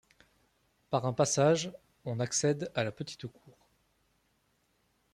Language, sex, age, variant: French, male, 30-39, Français de métropole